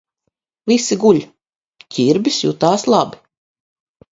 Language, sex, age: Latvian, female, 50-59